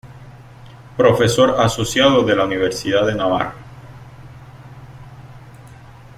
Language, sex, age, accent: Spanish, male, 30-39, Caribe: Cuba, Venezuela, Puerto Rico, República Dominicana, Panamá, Colombia caribeña, México caribeño, Costa del golfo de México